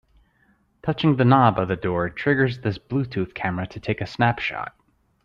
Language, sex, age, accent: English, male, 30-39, United States English